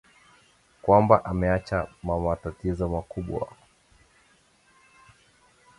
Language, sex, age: Swahili, male, 19-29